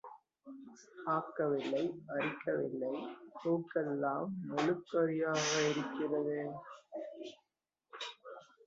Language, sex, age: Tamil, male, 19-29